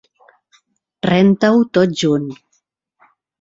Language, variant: Catalan, Central